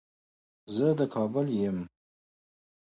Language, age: English, 30-39